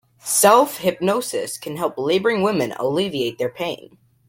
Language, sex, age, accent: English, male, under 19, United States English